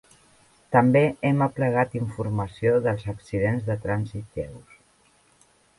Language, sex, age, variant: Catalan, female, 50-59, Central